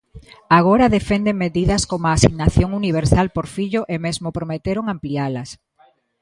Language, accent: Galician, Normativo (estándar)